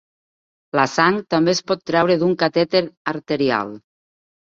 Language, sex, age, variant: Catalan, female, 30-39, Nord-Occidental